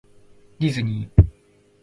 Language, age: Japanese, 19-29